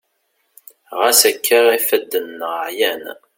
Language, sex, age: Kabyle, male, 30-39